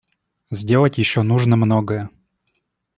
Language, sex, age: Russian, male, 19-29